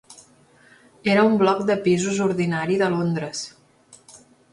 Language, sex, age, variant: Catalan, female, 40-49, Central